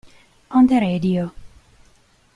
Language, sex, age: Italian, female, 40-49